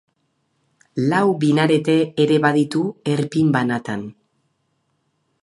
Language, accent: Basque, Erdialdekoa edo Nafarra (Gipuzkoa, Nafarroa)